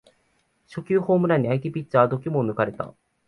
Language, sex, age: Japanese, male, 19-29